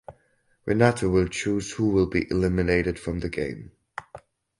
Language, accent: English, England English